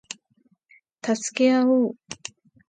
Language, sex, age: Japanese, female, 50-59